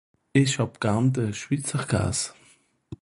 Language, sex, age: Swiss German, female, 19-29